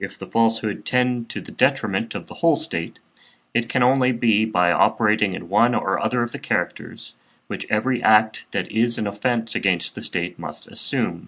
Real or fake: real